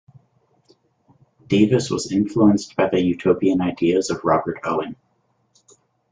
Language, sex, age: English, male, 19-29